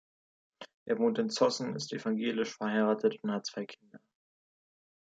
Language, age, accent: German, 19-29, Deutschland Deutsch